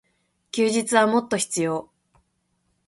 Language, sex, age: Japanese, female, 19-29